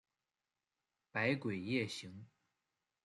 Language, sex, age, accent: Chinese, male, 19-29, 出生地：河南省